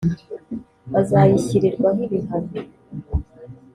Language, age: Kinyarwanda, 19-29